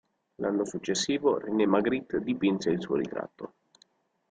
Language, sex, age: Italian, male, 19-29